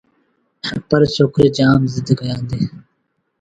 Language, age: Sindhi Bhil, 19-29